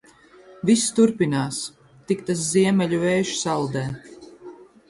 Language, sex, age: Latvian, female, 30-39